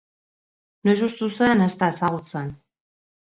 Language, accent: Basque, Mendebalekoa (Araba, Bizkaia, Gipuzkoako mendebaleko herri batzuk)